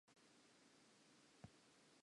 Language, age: Southern Sotho, 19-29